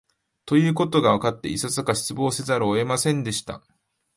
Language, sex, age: Japanese, male, 19-29